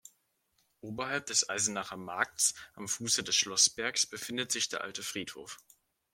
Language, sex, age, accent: German, male, 19-29, Deutschland Deutsch